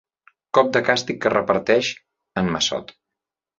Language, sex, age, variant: Catalan, male, 30-39, Central